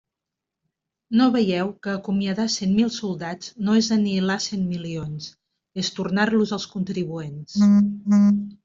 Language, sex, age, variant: Catalan, female, 50-59, Central